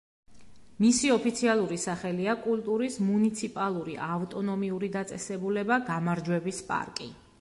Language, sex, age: Georgian, female, 30-39